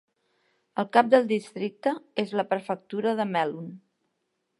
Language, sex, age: Catalan, female, 60-69